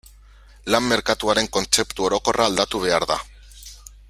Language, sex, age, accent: Basque, male, 30-39, Mendebalekoa (Araba, Bizkaia, Gipuzkoako mendebaleko herri batzuk)